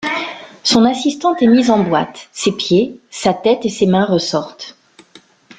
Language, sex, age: French, female, 40-49